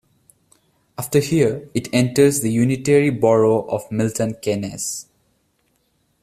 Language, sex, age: English, male, 19-29